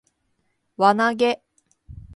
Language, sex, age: Japanese, female, 30-39